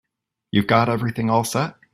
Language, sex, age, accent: English, male, 19-29, United States English